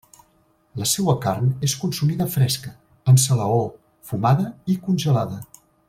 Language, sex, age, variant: Catalan, male, 60-69, Central